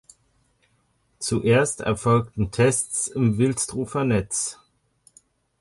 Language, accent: German, Deutschland Deutsch